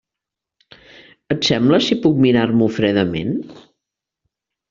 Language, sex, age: Catalan, female, 70-79